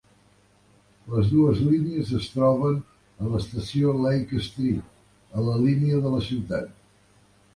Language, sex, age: Catalan, male, 70-79